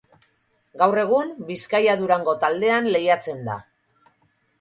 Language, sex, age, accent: Basque, female, 40-49, Erdialdekoa edo Nafarra (Gipuzkoa, Nafarroa)